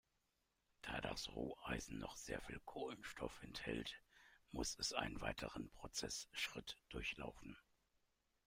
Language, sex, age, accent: German, male, 40-49, Deutschland Deutsch